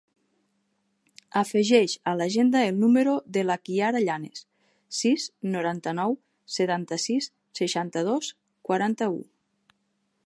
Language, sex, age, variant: Catalan, female, 30-39, Nord-Occidental